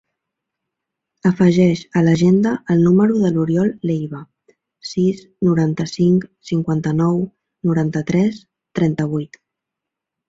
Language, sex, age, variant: Catalan, female, 19-29, Central